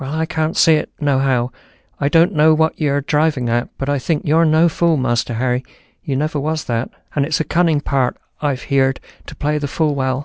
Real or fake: real